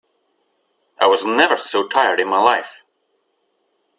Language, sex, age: English, male, 40-49